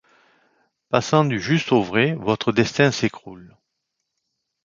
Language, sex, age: French, male, 50-59